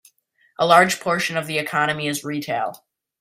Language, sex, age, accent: English, male, under 19, United States English